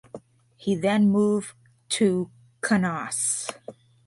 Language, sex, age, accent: English, female, 40-49, United States English